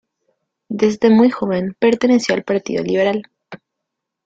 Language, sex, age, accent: Spanish, female, 19-29, Rioplatense: Argentina, Uruguay, este de Bolivia, Paraguay